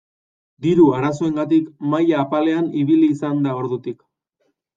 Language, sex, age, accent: Basque, male, 19-29, Erdialdekoa edo Nafarra (Gipuzkoa, Nafarroa)